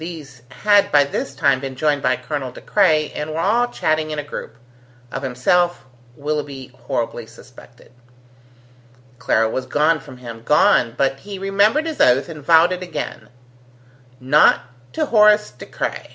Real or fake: real